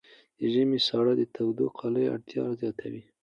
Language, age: Pashto, 19-29